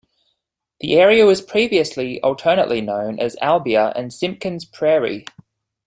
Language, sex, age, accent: English, male, 19-29, Australian English